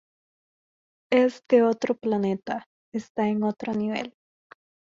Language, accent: Spanish, América central